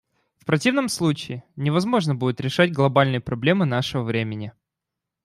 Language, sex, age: Russian, male, 19-29